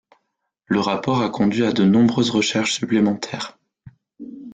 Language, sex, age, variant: French, male, 30-39, Français de métropole